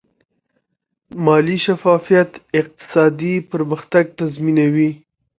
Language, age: Pashto, 19-29